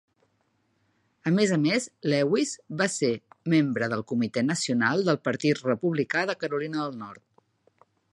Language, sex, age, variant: Catalan, female, 50-59, Central